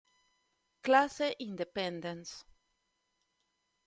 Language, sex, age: Italian, female, 40-49